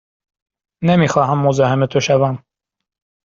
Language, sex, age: Persian, male, 19-29